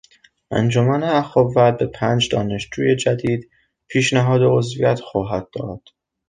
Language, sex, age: Persian, male, under 19